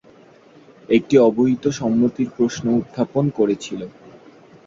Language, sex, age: Bengali, male, 19-29